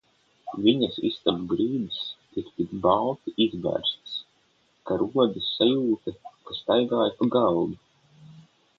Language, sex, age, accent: Latvian, male, under 19, Vidus dialekts